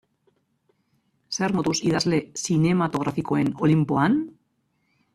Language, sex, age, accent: Basque, female, 40-49, Mendebalekoa (Araba, Bizkaia, Gipuzkoako mendebaleko herri batzuk)